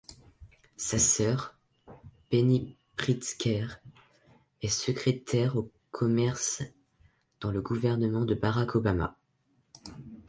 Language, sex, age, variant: French, male, under 19, Français de métropole